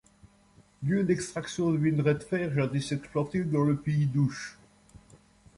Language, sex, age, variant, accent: French, male, 70-79, Français d'Europe, Français de Belgique